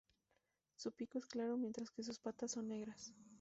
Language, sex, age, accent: Spanish, female, 19-29, México